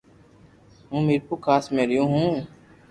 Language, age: Loarki, under 19